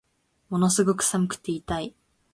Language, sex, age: Japanese, female, under 19